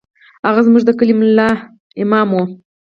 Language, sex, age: Pashto, female, 19-29